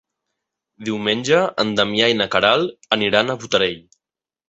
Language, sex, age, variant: Catalan, male, 19-29, Central